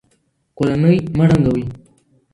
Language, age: Pashto, under 19